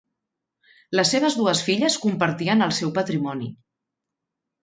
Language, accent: Catalan, central; nord-occidental